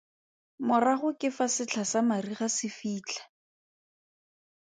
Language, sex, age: Tswana, female, 30-39